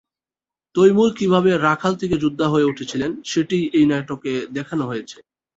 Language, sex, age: Bengali, male, 19-29